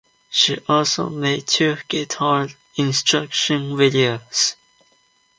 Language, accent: English, United States English